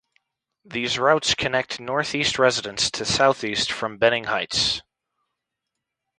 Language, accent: English, United States English